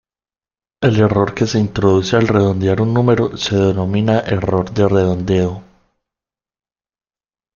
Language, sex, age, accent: Spanish, male, 19-29, Caribe: Cuba, Venezuela, Puerto Rico, República Dominicana, Panamá, Colombia caribeña, México caribeño, Costa del golfo de México